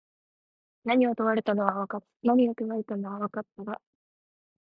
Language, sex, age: Japanese, female, under 19